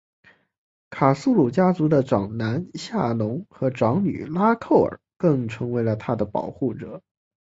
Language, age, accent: Chinese, 19-29, 普通话